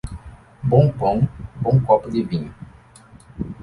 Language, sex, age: Portuguese, male, 19-29